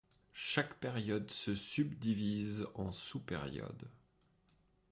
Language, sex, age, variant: French, male, 30-39, Français de métropole